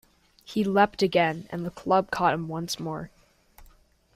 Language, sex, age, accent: English, male, under 19, United States English